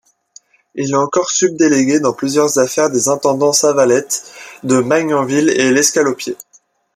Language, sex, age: French, male, under 19